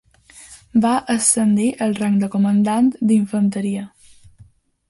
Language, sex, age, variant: Catalan, female, under 19, Balear